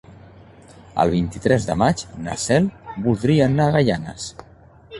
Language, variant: Catalan, Central